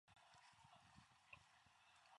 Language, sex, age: English, female, 19-29